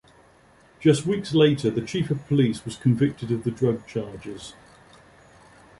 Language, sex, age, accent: English, male, 50-59, England English